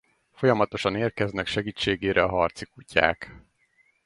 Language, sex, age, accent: Hungarian, male, 30-39, budapesti